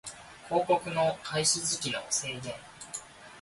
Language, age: Japanese, 19-29